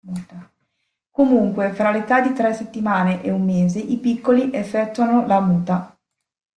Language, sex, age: Italian, female, 40-49